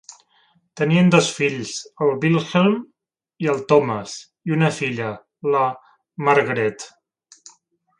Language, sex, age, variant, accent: Catalan, male, 30-39, Central, central